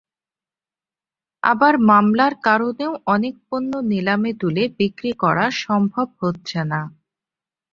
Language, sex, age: Bengali, female, 19-29